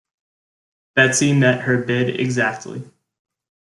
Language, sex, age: English, male, 19-29